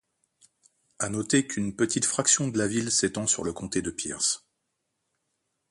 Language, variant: French, Français de métropole